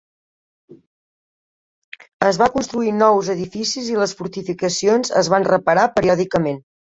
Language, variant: Catalan, Central